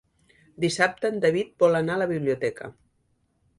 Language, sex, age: Catalan, female, 60-69